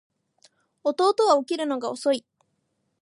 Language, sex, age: Japanese, female, 19-29